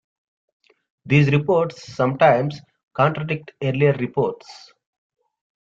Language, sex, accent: English, male, England English